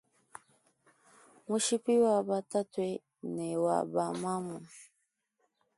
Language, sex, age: Luba-Lulua, female, 19-29